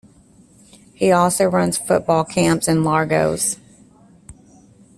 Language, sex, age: English, female, 30-39